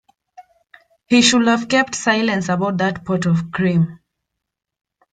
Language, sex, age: English, female, 19-29